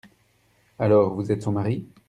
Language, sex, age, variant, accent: French, male, 30-39, Français d'Europe, Français de Belgique